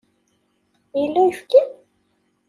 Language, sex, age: Kabyle, female, 19-29